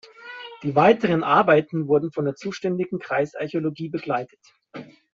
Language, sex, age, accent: German, male, 30-39, Deutschland Deutsch